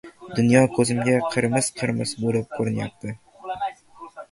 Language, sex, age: Uzbek, male, 19-29